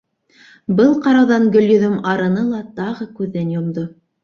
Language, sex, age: Bashkir, female, 30-39